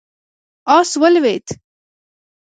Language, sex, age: Pashto, female, 19-29